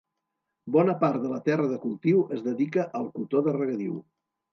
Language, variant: Catalan, Central